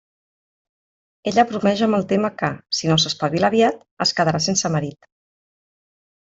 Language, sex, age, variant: Catalan, female, 30-39, Central